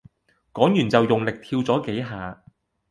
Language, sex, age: Cantonese, male, 30-39